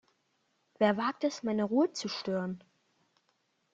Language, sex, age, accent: German, male, under 19, Deutschland Deutsch